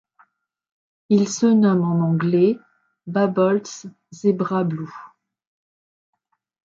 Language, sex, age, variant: French, female, 50-59, Français de métropole